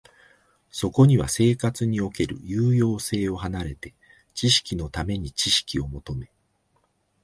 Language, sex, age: Japanese, male, 50-59